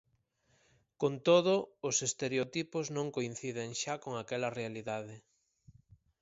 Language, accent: Galician, Atlántico (seseo e gheada)